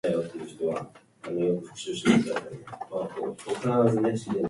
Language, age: Japanese, 19-29